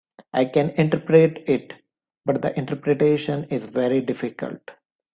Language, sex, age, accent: English, male, 19-29, India and South Asia (India, Pakistan, Sri Lanka)